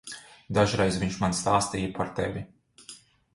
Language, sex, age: Latvian, male, 30-39